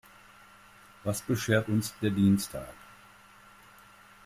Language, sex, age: German, male, 60-69